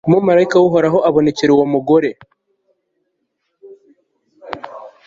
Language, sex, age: Kinyarwanda, male, 19-29